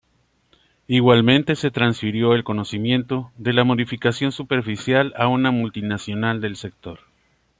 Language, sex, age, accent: Spanish, male, 60-69, México